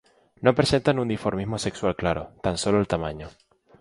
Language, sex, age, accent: Spanish, male, 19-29, España: Islas Canarias